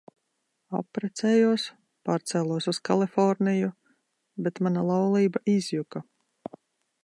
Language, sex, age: Latvian, female, 30-39